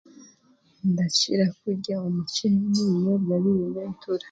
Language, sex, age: Chiga, female, 30-39